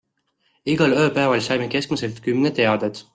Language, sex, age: Estonian, male, 19-29